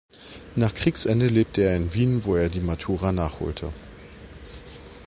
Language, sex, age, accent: German, male, 30-39, Deutschland Deutsch